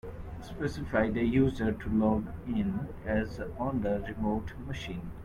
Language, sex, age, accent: English, male, 19-29, India and South Asia (India, Pakistan, Sri Lanka)